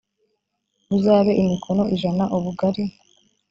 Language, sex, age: Kinyarwanda, female, 19-29